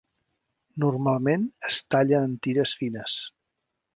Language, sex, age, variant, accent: Catalan, male, 50-59, Central, central